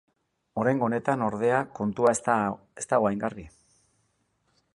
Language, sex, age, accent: Basque, male, 60-69, Erdialdekoa edo Nafarra (Gipuzkoa, Nafarroa)